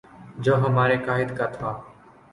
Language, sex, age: Urdu, male, 19-29